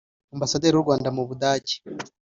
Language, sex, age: Kinyarwanda, male, 30-39